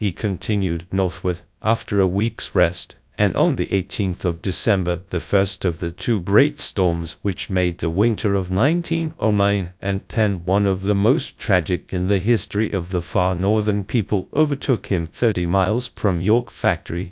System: TTS, GradTTS